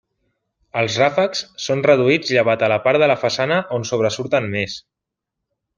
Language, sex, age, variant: Catalan, male, 30-39, Central